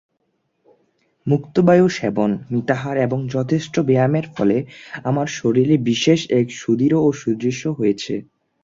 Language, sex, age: Bengali, male, under 19